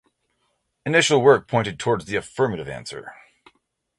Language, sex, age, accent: English, male, 40-49, United States English; West Coast